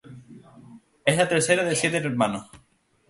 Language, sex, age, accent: Spanish, male, 19-29, España: Islas Canarias